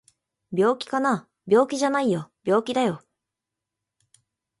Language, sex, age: Japanese, female, 19-29